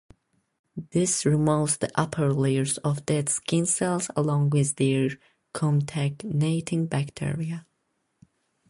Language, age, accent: English, under 19, United States English